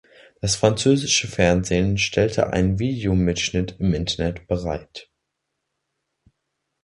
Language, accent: German, Deutschland Deutsch